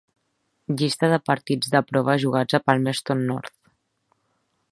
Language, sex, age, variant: Catalan, female, 19-29, Central